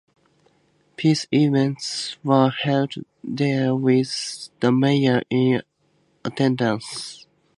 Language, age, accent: English, 19-29, United States English